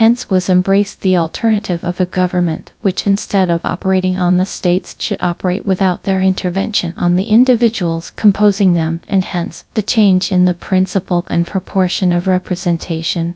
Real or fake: fake